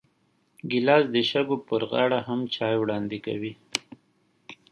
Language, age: Pashto, 30-39